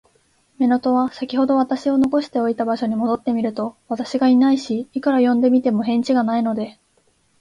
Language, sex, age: Japanese, female, 19-29